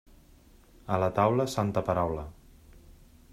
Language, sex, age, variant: Catalan, male, 30-39, Central